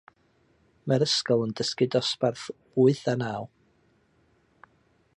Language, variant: Welsh, North-Western Welsh